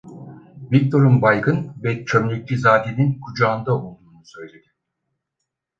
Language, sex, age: Turkish, male, 50-59